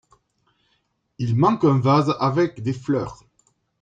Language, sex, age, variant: French, male, 40-49, Français de métropole